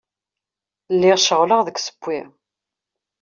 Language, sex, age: Kabyle, female, 30-39